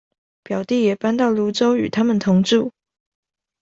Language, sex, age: Chinese, female, under 19